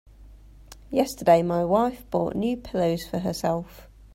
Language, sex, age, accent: English, female, 30-39, England English